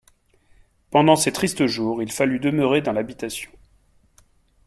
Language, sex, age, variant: French, male, 40-49, Français de métropole